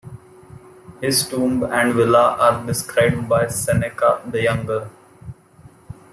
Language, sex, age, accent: English, male, 30-39, India and South Asia (India, Pakistan, Sri Lanka)